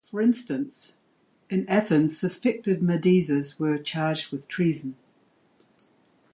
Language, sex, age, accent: English, female, 70-79, New Zealand English